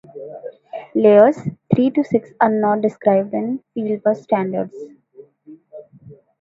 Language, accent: English, India and South Asia (India, Pakistan, Sri Lanka)